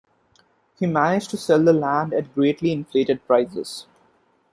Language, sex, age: English, male, 19-29